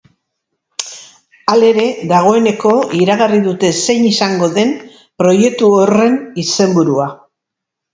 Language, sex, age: Basque, female, 60-69